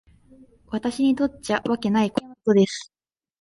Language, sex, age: Japanese, female, under 19